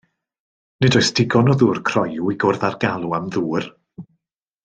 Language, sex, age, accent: Welsh, male, 30-39, Y Deyrnas Unedig Cymraeg